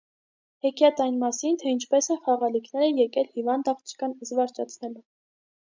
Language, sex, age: Armenian, female, 19-29